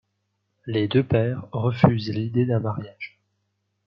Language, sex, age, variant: French, male, 30-39, Français de métropole